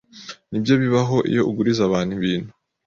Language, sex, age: Kinyarwanda, male, 30-39